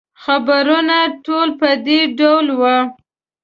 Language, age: Pashto, 19-29